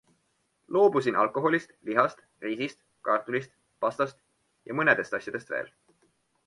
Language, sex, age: Estonian, male, 19-29